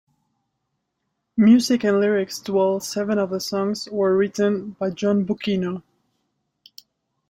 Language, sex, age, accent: English, female, 19-29, United States English